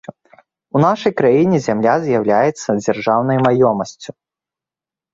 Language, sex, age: Belarusian, male, under 19